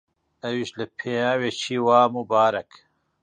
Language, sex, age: Central Kurdish, male, 40-49